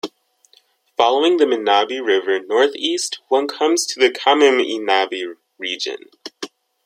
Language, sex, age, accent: English, male, under 19, United States English